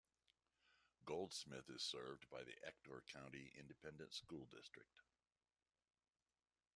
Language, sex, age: English, male, 60-69